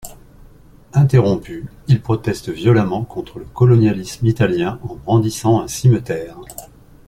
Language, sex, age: French, male, 50-59